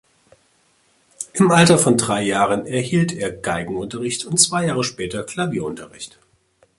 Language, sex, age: German, male, 40-49